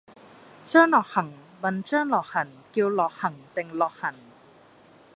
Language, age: Cantonese, 19-29